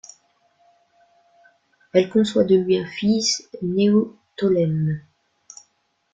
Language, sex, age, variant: French, female, 40-49, Français de métropole